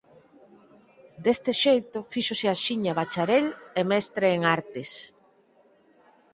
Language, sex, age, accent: Galician, female, 50-59, Normativo (estándar)